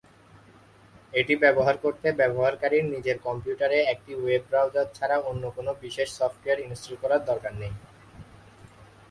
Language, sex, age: Bengali, male, 19-29